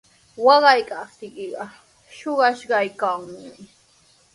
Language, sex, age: Sihuas Ancash Quechua, female, 19-29